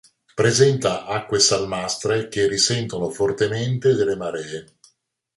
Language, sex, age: Italian, male, 60-69